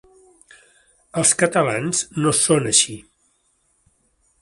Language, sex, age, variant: Catalan, male, 60-69, Central